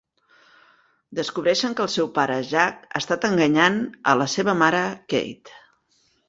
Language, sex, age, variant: Catalan, female, 50-59, Central